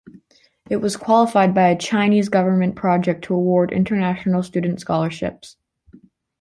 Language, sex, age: English, female, under 19